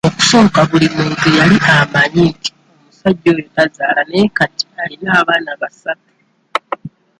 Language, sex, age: Ganda, male, 19-29